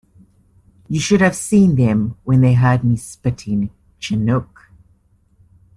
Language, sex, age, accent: English, male, 19-29, Southern African (South Africa, Zimbabwe, Namibia)